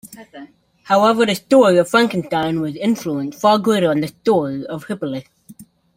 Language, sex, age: English, male, 19-29